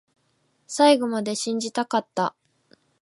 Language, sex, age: Japanese, female, 19-29